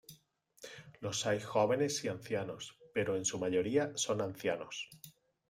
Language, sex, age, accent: Spanish, male, 30-39, España: Sur peninsular (Andalucia, Extremadura, Murcia)